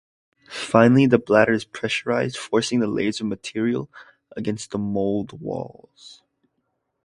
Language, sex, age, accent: English, male, under 19, United States English